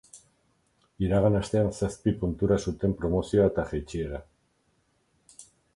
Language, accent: Basque, Erdialdekoa edo Nafarra (Gipuzkoa, Nafarroa)